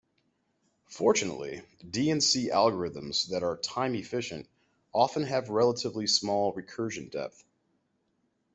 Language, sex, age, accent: English, male, 30-39, United States English